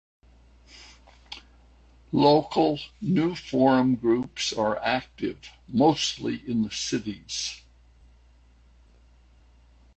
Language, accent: English, United States English